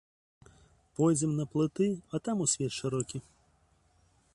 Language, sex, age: Belarusian, male, 40-49